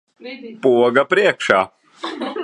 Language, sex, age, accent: Latvian, male, under 19, Kurzeme